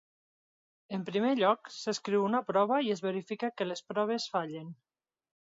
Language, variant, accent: Catalan, Nord-Occidental, nord-occidental